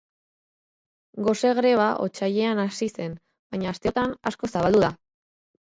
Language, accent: Basque, Erdialdekoa edo Nafarra (Gipuzkoa, Nafarroa)